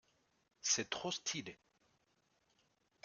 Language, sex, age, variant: French, male, 30-39, Français de métropole